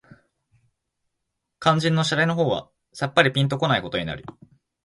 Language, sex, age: Japanese, male, 19-29